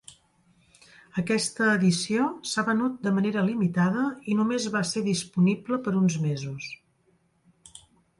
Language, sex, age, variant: Catalan, female, 50-59, Central